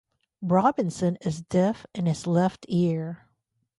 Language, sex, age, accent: English, female, 50-59, United States English